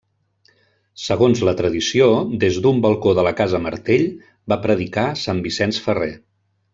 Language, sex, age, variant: Catalan, male, 50-59, Central